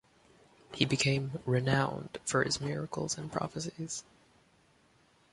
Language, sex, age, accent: English, male, 19-29, United States English